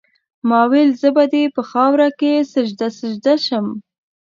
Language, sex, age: Pashto, female, under 19